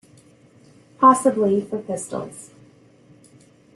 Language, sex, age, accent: English, female, 50-59, United States English